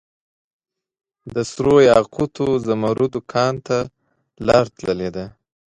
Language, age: Pashto, 19-29